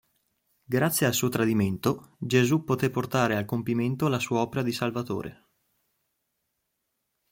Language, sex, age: Italian, male, 19-29